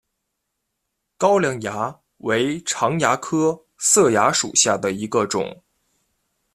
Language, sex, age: Chinese, male, 19-29